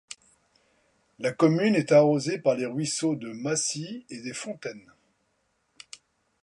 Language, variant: French, Français de métropole